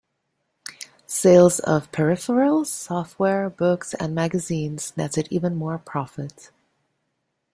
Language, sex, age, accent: English, female, 50-59, Canadian English